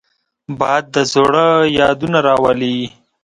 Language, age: Pashto, 19-29